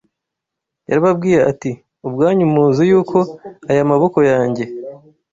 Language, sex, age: Kinyarwanda, male, 19-29